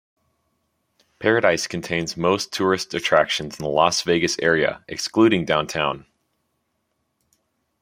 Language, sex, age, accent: English, male, 19-29, United States English